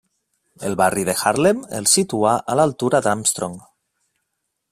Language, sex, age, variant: Catalan, male, 30-39, Nord-Occidental